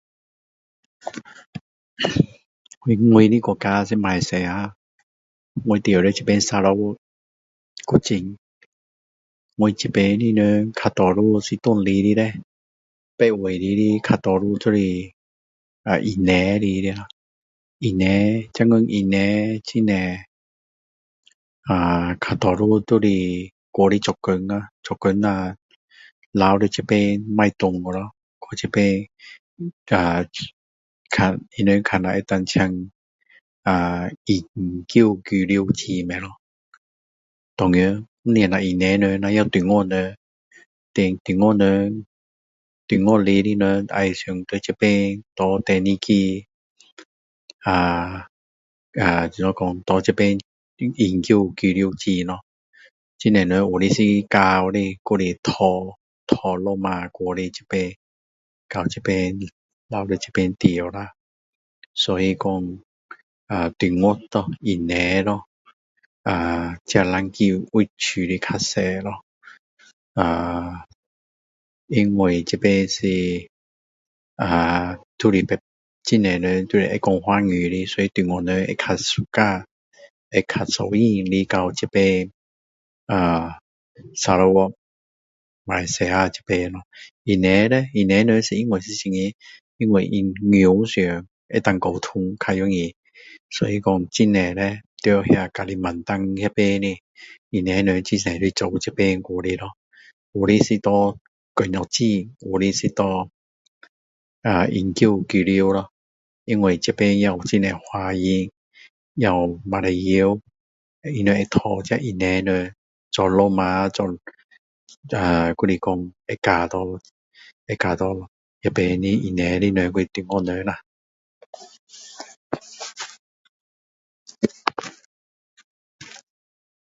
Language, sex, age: Min Dong Chinese, male, 50-59